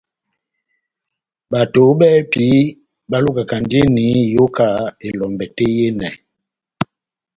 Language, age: Batanga, 70-79